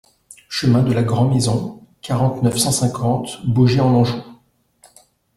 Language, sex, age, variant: French, male, 30-39, Français de métropole